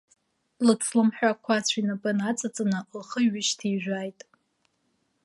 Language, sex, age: Abkhazian, female, 19-29